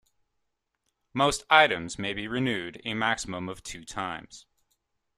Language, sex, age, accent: English, male, 19-29, Canadian English